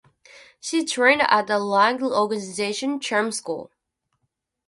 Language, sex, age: English, female, 19-29